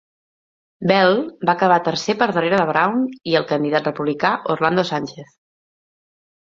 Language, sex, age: Catalan, female, 30-39